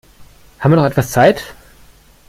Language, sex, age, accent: German, male, 19-29, Deutschland Deutsch